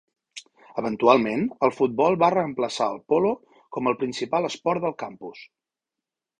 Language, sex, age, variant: Catalan, male, 40-49, Central